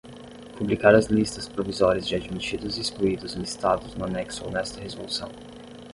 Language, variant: Portuguese, Portuguese (Brasil)